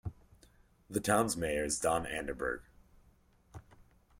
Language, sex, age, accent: English, male, 19-29, United States English